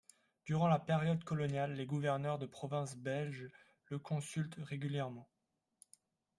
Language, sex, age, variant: French, male, 19-29, Français de métropole